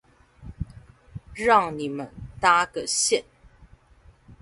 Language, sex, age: Chinese, female, 40-49